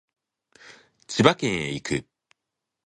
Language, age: Japanese, 19-29